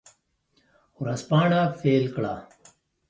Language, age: Pashto, 30-39